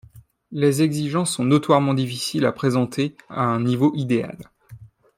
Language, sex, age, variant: French, male, 19-29, Français de métropole